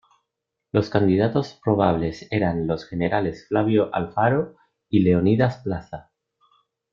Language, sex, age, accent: Spanish, male, 40-49, España: Islas Canarias